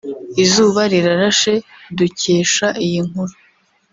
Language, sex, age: Kinyarwanda, female, under 19